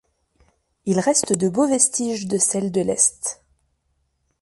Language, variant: French, Français de métropole